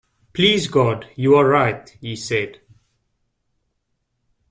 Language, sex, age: English, male, 19-29